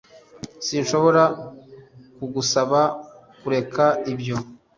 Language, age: Kinyarwanda, 30-39